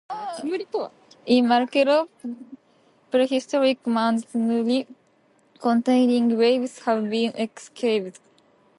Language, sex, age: English, female, 19-29